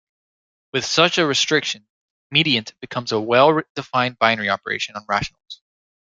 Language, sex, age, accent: English, male, 19-29, United States English